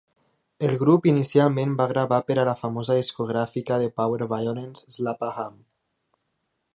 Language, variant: Catalan, Nord-Occidental